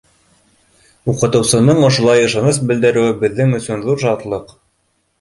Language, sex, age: Bashkir, male, 19-29